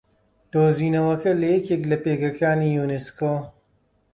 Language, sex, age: Central Kurdish, male, 40-49